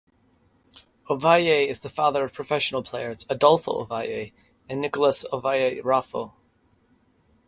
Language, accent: English, United States English